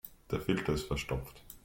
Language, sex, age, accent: German, male, 19-29, Österreichisches Deutsch